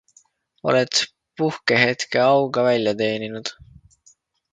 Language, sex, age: Estonian, male, 19-29